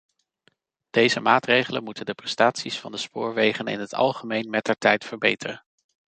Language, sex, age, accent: Dutch, male, 40-49, Nederlands Nederlands